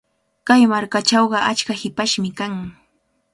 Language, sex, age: Cajatambo North Lima Quechua, female, 19-29